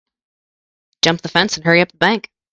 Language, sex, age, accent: English, female, 19-29, United States English